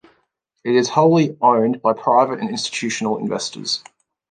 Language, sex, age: English, male, 30-39